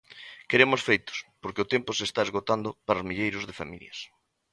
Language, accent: Galician, Normativo (estándar)